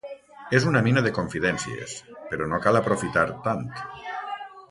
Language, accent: Catalan, valencià